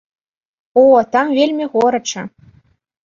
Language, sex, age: Belarusian, female, 19-29